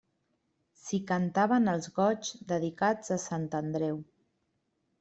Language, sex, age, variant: Catalan, female, 40-49, Central